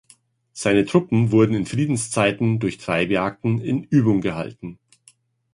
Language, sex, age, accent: German, male, 50-59, Deutschland Deutsch